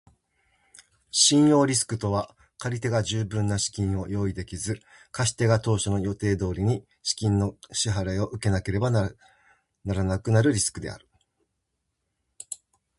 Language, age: Japanese, 50-59